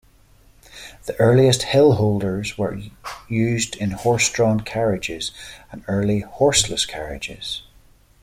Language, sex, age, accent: English, male, 40-49, Irish English